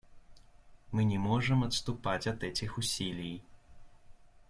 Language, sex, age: Russian, male, 30-39